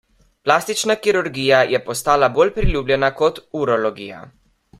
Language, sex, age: Slovenian, male, under 19